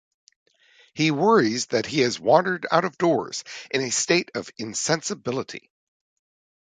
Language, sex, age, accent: English, male, 50-59, United States English